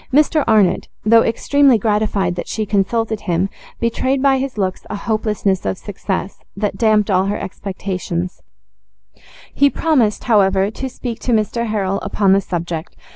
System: none